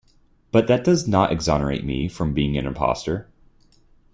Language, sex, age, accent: English, male, 19-29, United States English